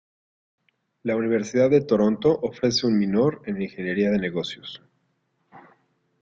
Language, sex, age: Spanish, male, 40-49